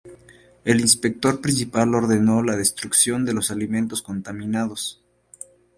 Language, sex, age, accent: Spanish, male, 19-29, México